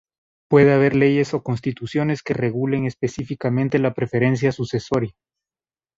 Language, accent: Spanish, América central